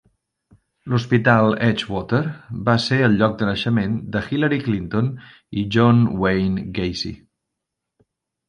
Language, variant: Catalan, Central